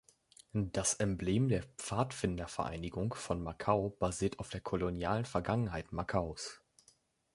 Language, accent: German, Deutschland Deutsch